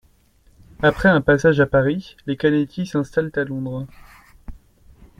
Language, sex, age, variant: French, male, 19-29, Français de métropole